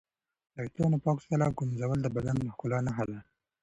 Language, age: Pashto, 19-29